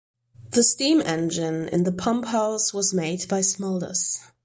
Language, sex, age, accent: English, female, 30-39, England English